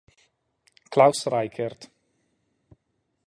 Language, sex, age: Italian, male, 30-39